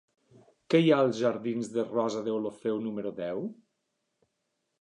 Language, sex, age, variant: Catalan, male, 40-49, Nord-Occidental